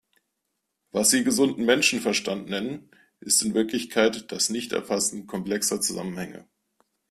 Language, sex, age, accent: German, male, 40-49, Deutschland Deutsch